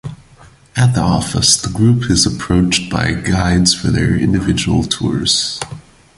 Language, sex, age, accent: English, male, 19-29, United States English